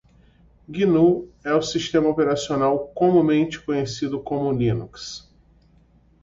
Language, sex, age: Portuguese, male, 40-49